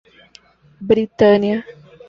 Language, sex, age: Portuguese, female, 19-29